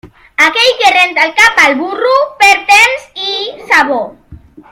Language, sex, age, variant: Catalan, male, under 19, Central